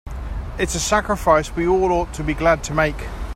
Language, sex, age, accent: English, male, 50-59, England English